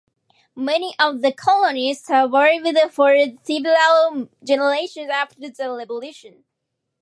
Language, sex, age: English, female, 19-29